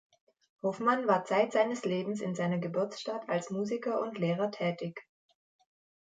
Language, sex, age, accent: German, female, 19-29, Deutschland Deutsch